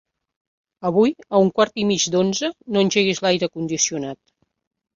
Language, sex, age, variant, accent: Catalan, female, 50-59, Septentrional, Empordanès